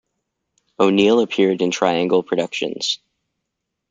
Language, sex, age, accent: English, male, 19-29, United States English